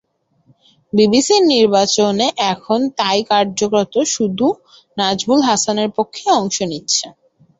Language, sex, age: Bengali, female, 19-29